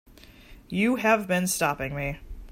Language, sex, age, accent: English, female, 30-39, United States English